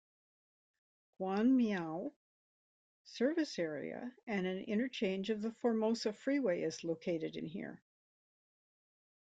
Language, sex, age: English, female, 70-79